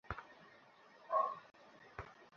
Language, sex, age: Bengali, male, 19-29